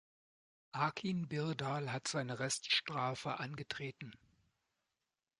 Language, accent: German, Deutschland Deutsch